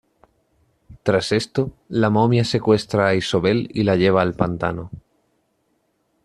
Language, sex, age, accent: Spanish, male, 19-29, España: Sur peninsular (Andalucia, Extremadura, Murcia)